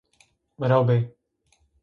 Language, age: Zaza, 19-29